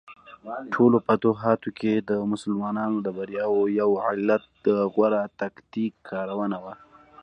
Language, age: Pashto, under 19